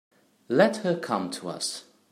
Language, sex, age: English, male, 30-39